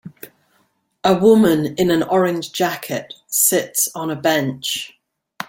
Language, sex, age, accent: English, female, 50-59, England English